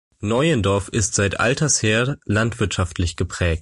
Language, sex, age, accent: German, male, under 19, Deutschland Deutsch